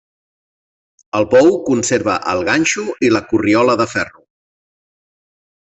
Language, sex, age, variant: Catalan, male, 40-49, Central